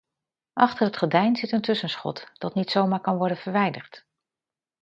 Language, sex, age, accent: Dutch, female, 50-59, Nederlands Nederlands